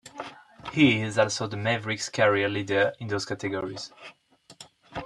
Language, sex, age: English, male, 19-29